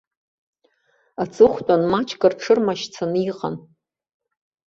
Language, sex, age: Abkhazian, female, 60-69